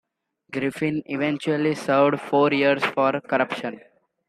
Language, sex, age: English, male, 19-29